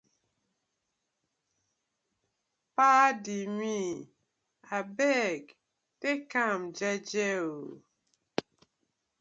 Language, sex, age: Nigerian Pidgin, female, 30-39